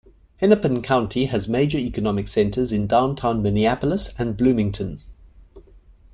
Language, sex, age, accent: English, male, 40-49, Southern African (South Africa, Zimbabwe, Namibia)